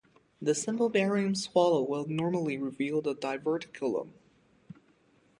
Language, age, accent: English, 19-29, United States English